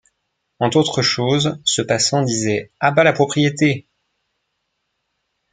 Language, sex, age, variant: French, male, 19-29, Français de métropole